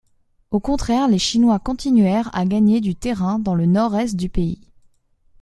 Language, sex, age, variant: French, female, 19-29, Français de métropole